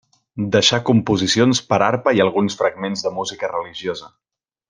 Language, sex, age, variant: Catalan, male, 19-29, Central